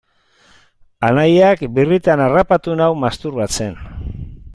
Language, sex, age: Basque, male, 60-69